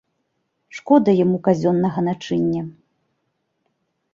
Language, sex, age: Belarusian, female, 40-49